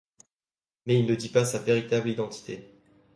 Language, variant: French, Français de métropole